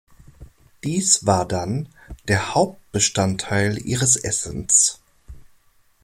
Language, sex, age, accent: German, male, 30-39, Deutschland Deutsch